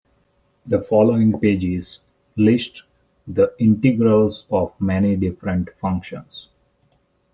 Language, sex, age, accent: English, male, 30-39, India and South Asia (India, Pakistan, Sri Lanka)